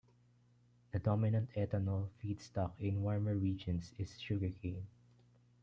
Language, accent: English, Filipino